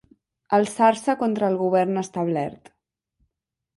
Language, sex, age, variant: Catalan, female, under 19, Central